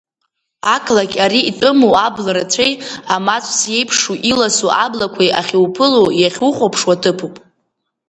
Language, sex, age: Abkhazian, female, under 19